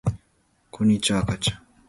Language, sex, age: Japanese, male, 19-29